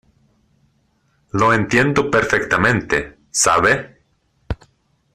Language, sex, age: Spanish, male, 30-39